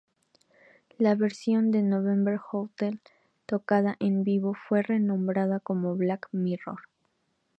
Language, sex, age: Spanish, female, 19-29